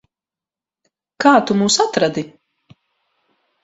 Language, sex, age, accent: Latvian, female, 30-39, Latgaliešu